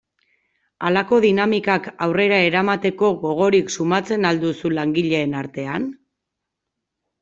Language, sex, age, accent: Basque, female, 30-39, Erdialdekoa edo Nafarra (Gipuzkoa, Nafarroa)